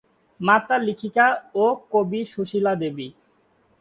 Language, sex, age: Bengali, male, 19-29